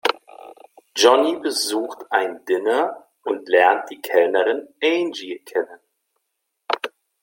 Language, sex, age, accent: German, male, 30-39, Deutschland Deutsch